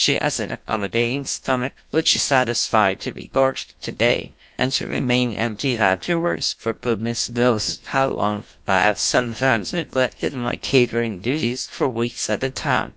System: TTS, GlowTTS